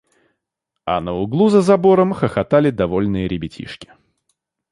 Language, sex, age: Russian, male, 19-29